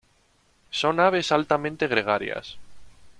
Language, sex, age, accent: Spanish, male, 19-29, España: Norte peninsular (Asturias, Castilla y León, Cantabria, País Vasco, Navarra, Aragón, La Rioja, Guadalajara, Cuenca)